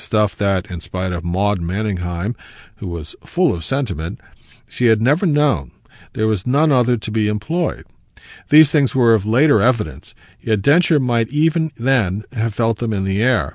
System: none